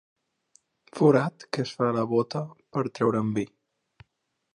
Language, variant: Catalan, Central